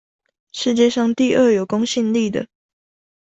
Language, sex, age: Chinese, female, under 19